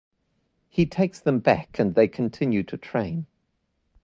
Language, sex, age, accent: English, male, 40-49, New Zealand English